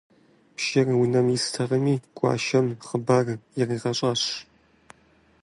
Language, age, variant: Kabardian, 19-29, Адыгэбзэ (Къэбэрдей, Кирил, псоми зэдай)